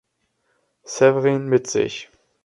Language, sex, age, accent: German, male, under 19, Deutschland Deutsch